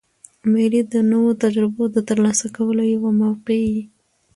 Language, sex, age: Pashto, female, 19-29